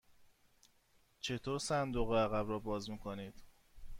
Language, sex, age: Persian, male, 30-39